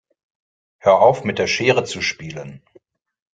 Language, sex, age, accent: German, male, 30-39, Deutschland Deutsch